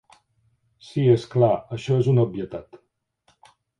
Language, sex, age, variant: Catalan, male, 60-69, Central